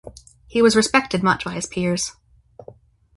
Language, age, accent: English, under 19, United States English